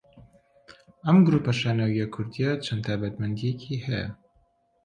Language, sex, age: Central Kurdish, male, 19-29